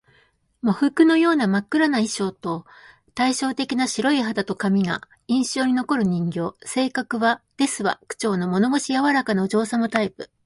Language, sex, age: Japanese, female, 19-29